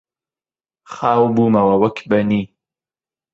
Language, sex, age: Central Kurdish, male, 19-29